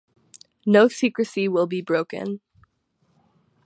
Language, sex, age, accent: English, female, under 19, United States English; midwest